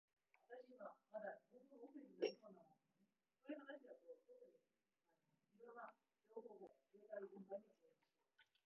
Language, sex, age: Japanese, male, 19-29